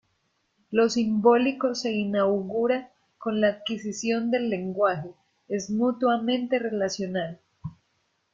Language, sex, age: Spanish, female, 30-39